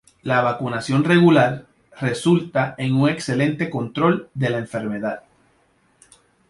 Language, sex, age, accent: Spanish, male, 40-49, Caribe: Cuba, Venezuela, Puerto Rico, República Dominicana, Panamá, Colombia caribeña, México caribeño, Costa del golfo de México